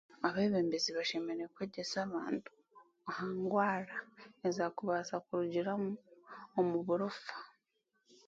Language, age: Chiga, 19-29